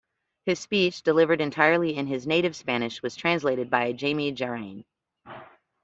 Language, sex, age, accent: English, female, 50-59, United States English